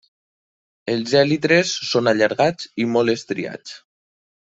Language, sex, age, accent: Catalan, male, 19-29, valencià